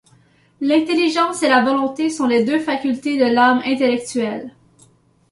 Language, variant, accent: French, Français d'Amérique du Nord, Français du Canada